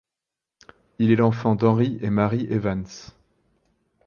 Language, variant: French, Français de métropole